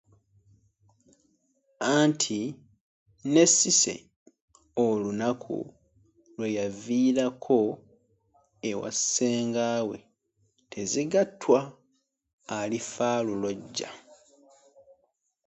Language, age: Ganda, 19-29